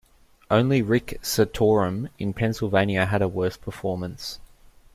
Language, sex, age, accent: English, male, 19-29, Australian English